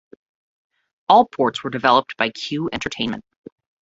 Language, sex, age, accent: English, female, 30-39, United States English